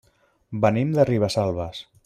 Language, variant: Catalan, Central